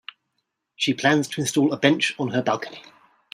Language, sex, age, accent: English, male, 40-49, England English